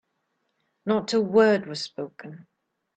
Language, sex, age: English, female, 40-49